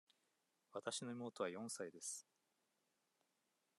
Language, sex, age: Japanese, male, 40-49